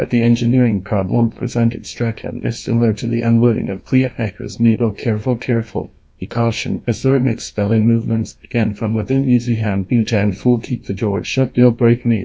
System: TTS, GlowTTS